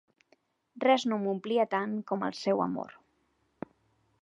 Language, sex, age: Catalan, female, 19-29